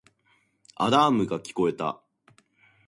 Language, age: Japanese, 30-39